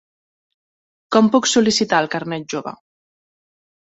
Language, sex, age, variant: Catalan, female, 19-29, Central